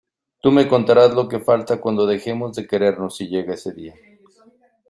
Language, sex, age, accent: Spanish, male, 50-59, México